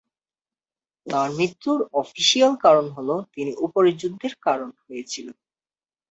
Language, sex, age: Bengali, male, under 19